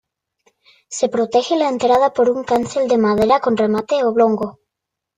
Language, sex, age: Spanish, female, under 19